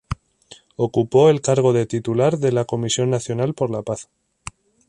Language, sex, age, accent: Spanish, male, 19-29, España: Norte peninsular (Asturias, Castilla y León, Cantabria, País Vasco, Navarra, Aragón, La Rioja, Guadalajara, Cuenca)